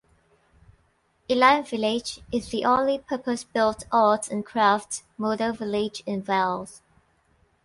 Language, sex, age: English, female, 19-29